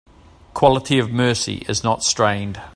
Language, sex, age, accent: English, male, 50-59, New Zealand English